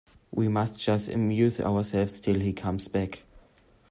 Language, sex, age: English, male, under 19